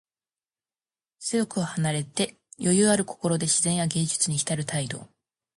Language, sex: Japanese, female